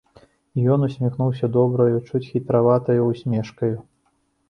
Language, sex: Belarusian, male